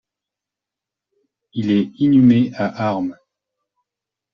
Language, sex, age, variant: French, male, 40-49, Français de métropole